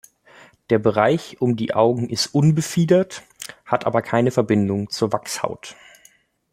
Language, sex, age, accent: German, male, 30-39, Deutschland Deutsch